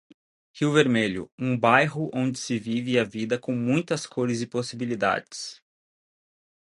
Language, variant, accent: Portuguese, Portuguese (Brasil), Gaucho